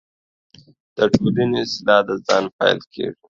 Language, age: Pashto, under 19